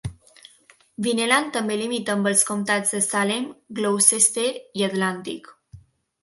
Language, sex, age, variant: Catalan, female, under 19, Balear